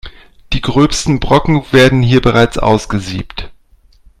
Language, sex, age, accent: German, male, 40-49, Deutschland Deutsch